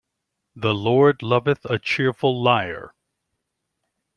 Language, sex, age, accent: English, male, 50-59, United States English